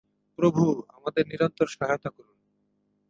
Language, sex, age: Bengali, male, 19-29